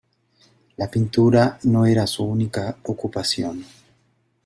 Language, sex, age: Spanish, male, 50-59